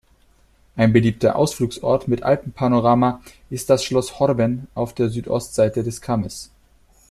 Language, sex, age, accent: German, male, 19-29, Deutschland Deutsch